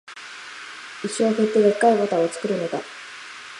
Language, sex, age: Japanese, female, 19-29